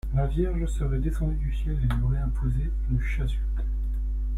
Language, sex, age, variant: French, male, 19-29, Français de métropole